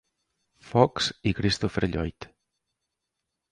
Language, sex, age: Catalan, male, 30-39